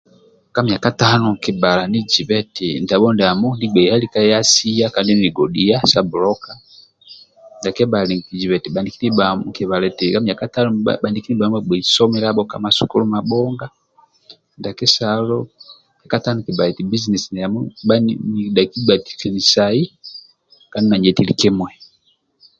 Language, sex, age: Amba (Uganda), male, 30-39